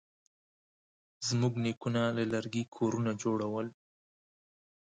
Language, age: Pashto, 19-29